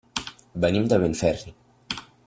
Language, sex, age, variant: Catalan, male, under 19, Central